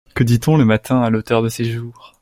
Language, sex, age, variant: French, male, 19-29, Français de métropole